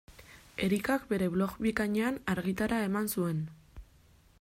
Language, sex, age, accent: Basque, female, 19-29, Mendebalekoa (Araba, Bizkaia, Gipuzkoako mendebaleko herri batzuk)